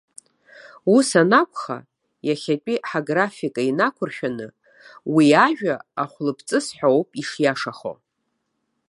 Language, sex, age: Abkhazian, female, 50-59